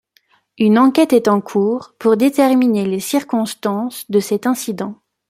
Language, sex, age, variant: French, female, 19-29, Français de métropole